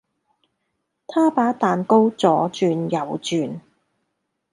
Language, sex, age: Cantonese, female, 40-49